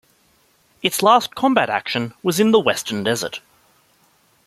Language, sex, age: English, male, 19-29